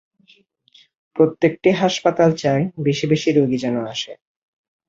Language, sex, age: Bengali, male, 19-29